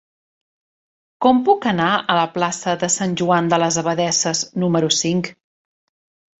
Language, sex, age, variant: Catalan, female, 40-49, Central